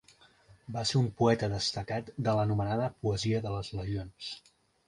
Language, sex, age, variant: Catalan, male, 30-39, Central